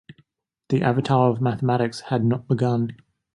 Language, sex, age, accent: English, male, 19-29, Australian English